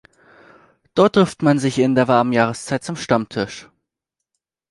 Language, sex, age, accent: German, male, 19-29, Deutschland Deutsch